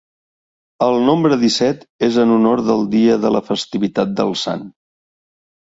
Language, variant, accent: Catalan, Central, central